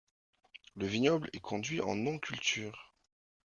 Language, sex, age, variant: French, male, 30-39, Français de métropole